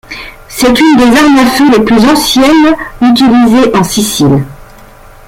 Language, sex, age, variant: French, female, 50-59, Français de métropole